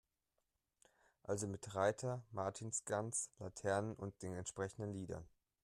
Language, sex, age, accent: German, male, 19-29, Deutschland Deutsch